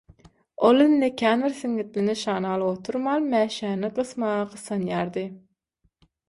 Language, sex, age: Turkmen, female, 19-29